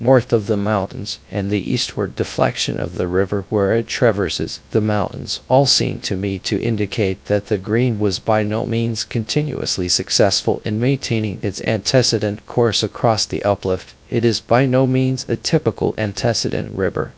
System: TTS, GradTTS